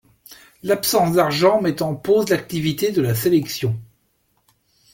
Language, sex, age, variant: French, male, 40-49, Français de métropole